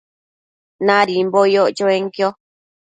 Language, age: Matsés, 19-29